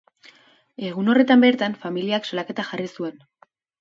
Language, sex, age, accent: Basque, female, under 19, Erdialdekoa edo Nafarra (Gipuzkoa, Nafarroa)